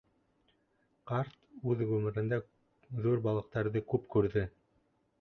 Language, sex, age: Bashkir, male, 19-29